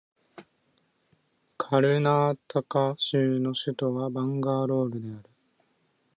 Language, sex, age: Japanese, male, 19-29